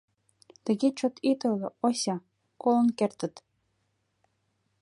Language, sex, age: Mari, female, 19-29